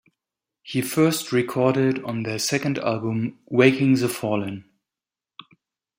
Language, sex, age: English, male, 19-29